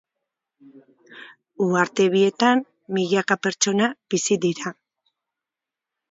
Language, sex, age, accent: Basque, female, 40-49, Mendebalekoa (Araba, Bizkaia, Gipuzkoako mendebaleko herri batzuk)